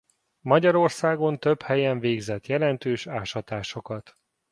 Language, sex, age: Hungarian, male, 40-49